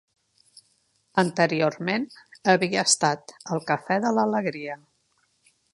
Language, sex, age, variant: Catalan, female, 70-79, Central